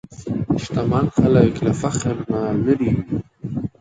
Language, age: Pashto, 19-29